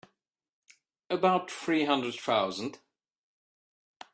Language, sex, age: English, male, 30-39